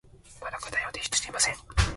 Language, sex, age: Japanese, male, 19-29